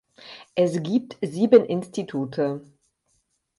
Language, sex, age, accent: German, female, 50-59, Deutschland Deutsch